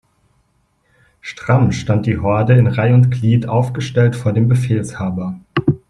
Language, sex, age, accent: German, male, 30-39, Deutschland Deutsch